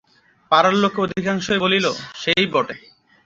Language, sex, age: Bengali, male, 19-29